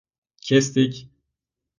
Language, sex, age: Turkish, male, 19-29